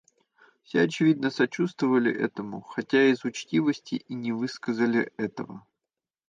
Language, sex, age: Russian, male, 30-39